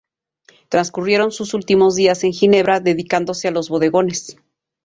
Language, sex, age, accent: Spanish, female, 40-49, México